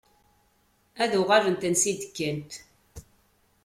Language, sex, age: Kabyle, female, 80-89